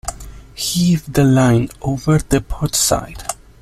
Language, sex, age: English, male, 19-29